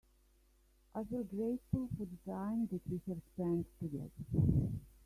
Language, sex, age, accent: English, female, 50-59, Australian English